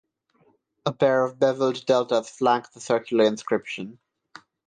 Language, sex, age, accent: English, male, 19-29, India and South Asia (India, Pakistan, Sri Lanka)